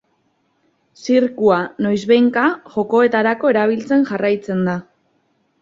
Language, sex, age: Basque, female, 19-29